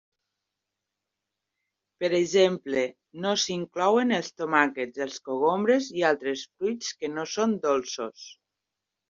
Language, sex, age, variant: Catalan, female, 40-49, Septentrional